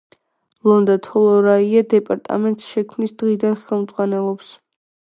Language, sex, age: Georgian, female, 19-29